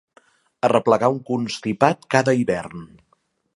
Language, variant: Catalan, Central